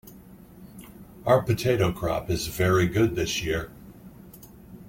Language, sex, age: English, male, 50-59